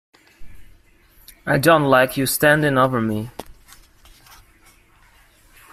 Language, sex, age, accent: English, male, 19-29, United States English